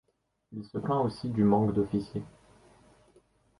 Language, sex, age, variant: French, male, 19-29, Français de métropole